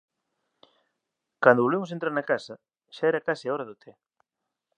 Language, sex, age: Galician, male, 30-39